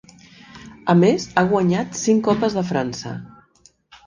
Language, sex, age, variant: Catalan, female, 40-49, Central